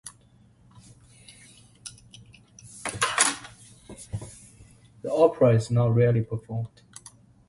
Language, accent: English, United States English